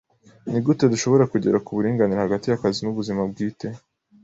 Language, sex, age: Kinyarwanda, male, 30-39